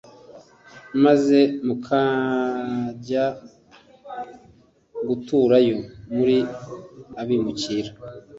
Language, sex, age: Kinyarwanda, male, 40-49